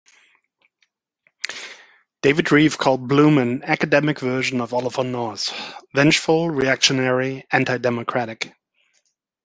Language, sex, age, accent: English, male, 50-59, United States English